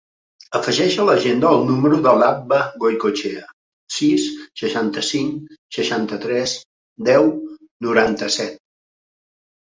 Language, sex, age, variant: Catalan, male, 50-59, Central